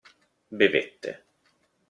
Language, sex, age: Italian, male, 30-39